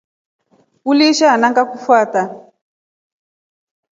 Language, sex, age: Rombo, female, 30-39